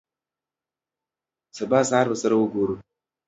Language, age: Pashto, under 19